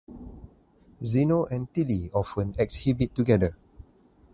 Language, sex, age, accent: English, male, 30-39, Malaysian English